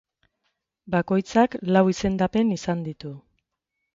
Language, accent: Basque, Mendebalekoa (Araba, Bizkaia, Gipuzkoako mendebaleko herri batzuk)